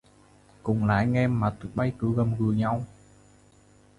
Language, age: Vietnamese, 19-29